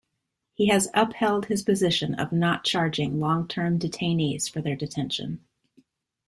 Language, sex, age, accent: English, female, 30-39, United States English